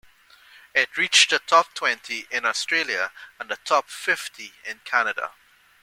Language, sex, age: English, male, 40-49